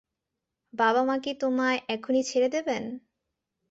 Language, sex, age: Bengali, female, 19-29